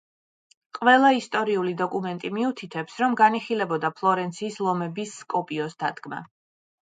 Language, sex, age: Georgian, female, 40-49